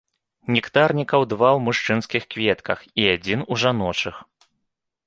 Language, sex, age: Belarusian, male, 30-39